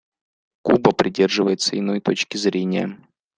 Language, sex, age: Russian, male, 19-29